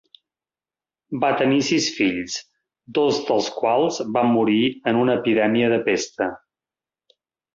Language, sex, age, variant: Catalan, male, 50-59, Central